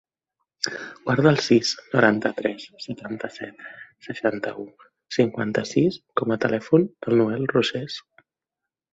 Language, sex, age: Catalan, female, 30-39